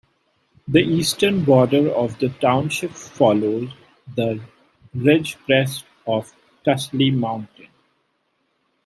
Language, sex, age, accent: English, male, 30-39, India and South Asia (India, Pakistan, Sri Lanka)